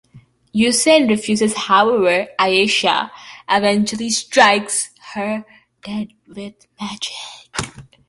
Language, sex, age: English, female, under 19